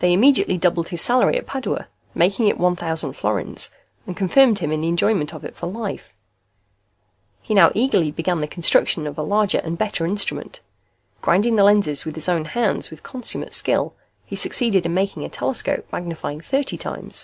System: none